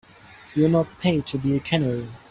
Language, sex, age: English, male, 19-29